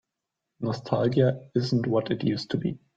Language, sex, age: English, male, 19-29